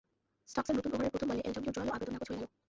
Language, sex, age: Bengali, female, 19-29